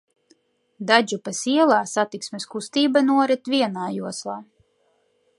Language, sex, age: Latvian, female, 19-29